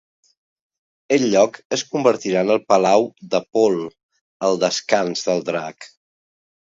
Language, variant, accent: Catalan, Central, central